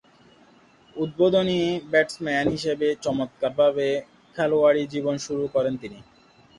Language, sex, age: Bengali, male, 19-29